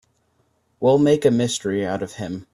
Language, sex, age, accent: English, male, 19-29, United States English